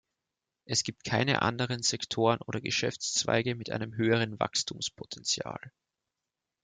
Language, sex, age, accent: German, male, 19-29, Österreichisches Deutsch